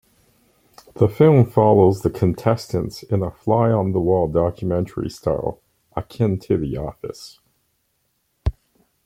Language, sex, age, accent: English, male, 60-69, Canadian English